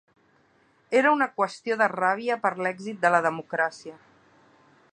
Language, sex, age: Catalan, female, 30-39